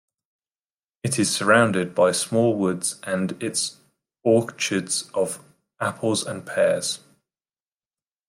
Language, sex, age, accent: English, male, 40-49, England English